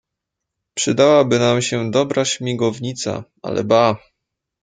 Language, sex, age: Polish, male, 19-29